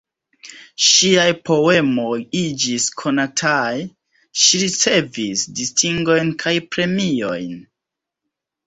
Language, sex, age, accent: Esperanto, male, 30-39, Internacia